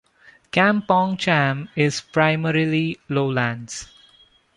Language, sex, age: English, male, 19-29